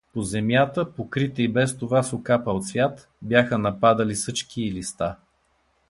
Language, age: Bulgarian, 60-69